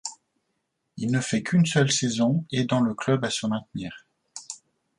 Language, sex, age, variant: French, male, 50-59, Français de métropole